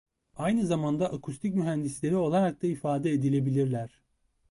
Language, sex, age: Turkish, male, 19-29